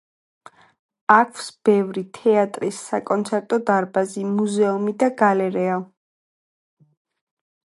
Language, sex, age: Georgian, female, 19-29